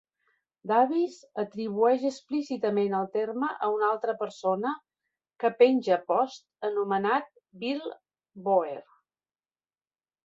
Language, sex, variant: Catalan, female, Central